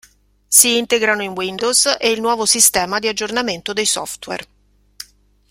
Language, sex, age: Italian, female, 50-59